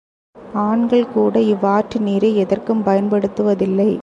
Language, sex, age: Tamil, female, 40-49